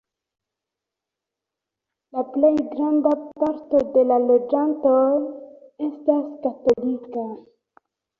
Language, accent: Esperanto, Internacia